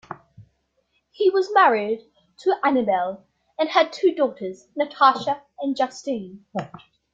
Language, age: English, 90+